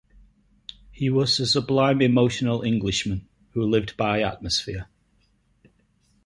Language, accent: English, England English